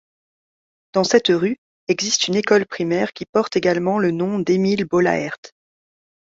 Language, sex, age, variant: French, female, 40-49, Français de métropole